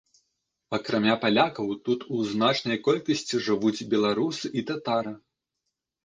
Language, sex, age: Belarusian, male, 19-29